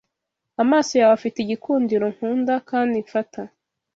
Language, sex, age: Kinyarwanda, female, 30-39